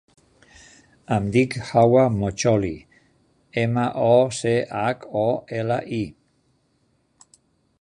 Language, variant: Catalan, Central